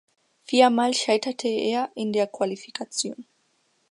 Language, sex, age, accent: German, female, under 19, Deutschland Deutsch